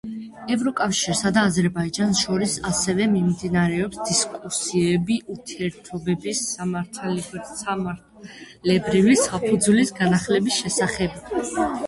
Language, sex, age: Georgian, female, under 19